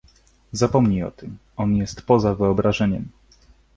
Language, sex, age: Polish, male, 19-29